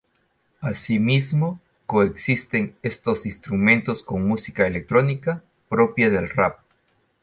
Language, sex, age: Spanish, male, 50-59